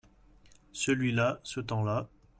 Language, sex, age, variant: French, male, 30-39, Français de métropole